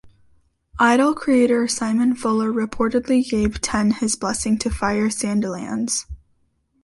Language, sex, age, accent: English, female, under 19, United States English